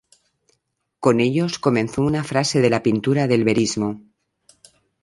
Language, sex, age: Spanish, female, 50-59